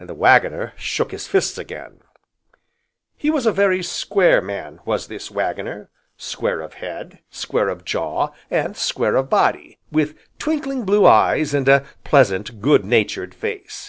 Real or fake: real